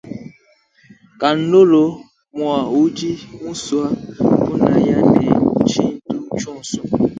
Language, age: Luba-Lulua, 19-29